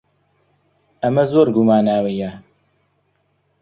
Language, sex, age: Central Kurdish, male, 30-39